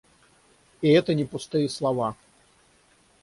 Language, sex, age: Russian, male, 30-39